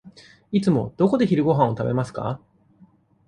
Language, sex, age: Japanese, male, 40-49